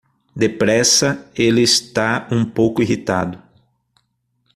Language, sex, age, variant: Portuguese, male, 40-49, Portuguese (Brasil)